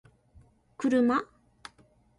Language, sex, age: Japanese, female, 19-29